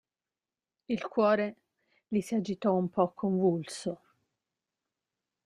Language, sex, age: Italian, female, 40-49